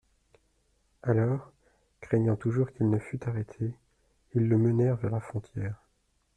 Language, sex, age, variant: French, male, 30-39, Français de métropole